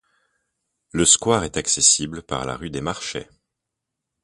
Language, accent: French, Français de Belgique